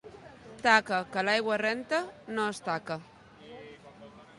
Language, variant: Catalan, Nord-Occidental